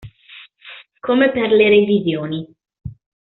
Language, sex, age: Italian, female, 19-29